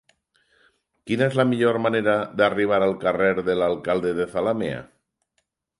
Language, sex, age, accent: Catalan, male, 60-69, valencià